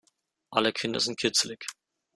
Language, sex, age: German, male, under 19